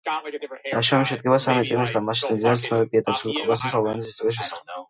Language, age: Georgian, under 19